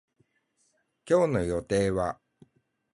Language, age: Japanese, 40-49